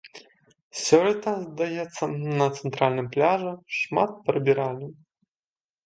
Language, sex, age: Belarusian, male, 19-29